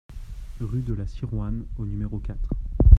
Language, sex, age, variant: French, male, 19-29, Français de métropole